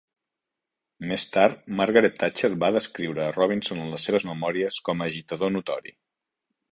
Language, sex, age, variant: Catalan, male, 40-49, Central